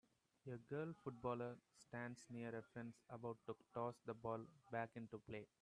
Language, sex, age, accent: English, male, 19-29, India and South Asia (India, Pakistan, Sri Lanka)